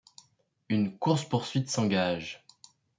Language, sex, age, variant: French, male, under 19, Français de métropole